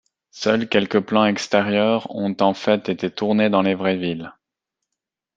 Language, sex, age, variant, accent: French, male, 30-39, Français d'Europe, Français de Suisse